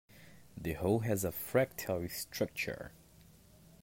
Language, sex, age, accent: English, male, 19-29, United States English